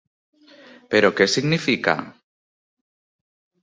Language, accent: Catalan, valencià